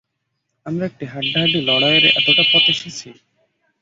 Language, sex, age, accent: Bengali, male, 19-29, শুদ্ধ